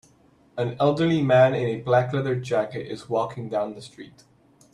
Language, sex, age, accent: English, male, 30-39, United States English